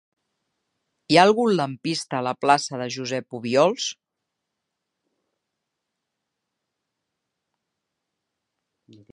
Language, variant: Catalan, Nord-Occidental